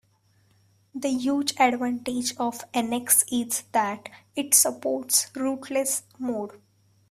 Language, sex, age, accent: English, female, 19-29, India and South Asia (India, Pakistan, Sri Lanka)